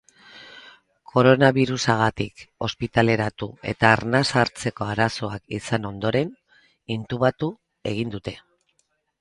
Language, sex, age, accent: Basque, female, 50-59, Mendebalekoa (Araba, Bizkaia, Gipuzkoako mendebaleko herri batzuk)